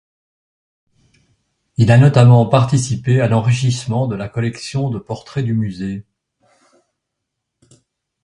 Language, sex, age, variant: French, male, 60-69, Français de métropole